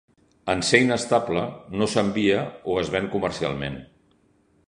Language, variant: Catalan, Central